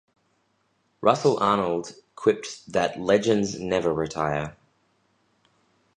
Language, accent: English, Australian English